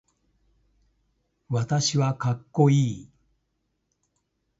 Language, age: Japanese, 70-79